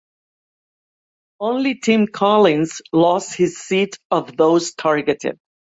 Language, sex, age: English, female, 60-69